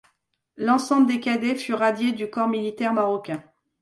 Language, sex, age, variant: French, female, 40-49, Français de métropole